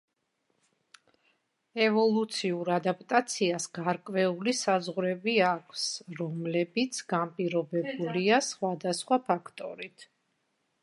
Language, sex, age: Georgian, female, 50-59